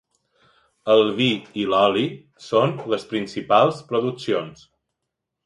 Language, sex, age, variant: Catalan, male, 40-49, Balear